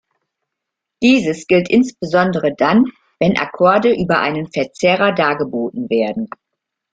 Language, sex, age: German, female, 60-69